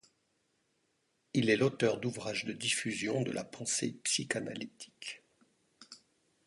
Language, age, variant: French, 40-49, Français de métropole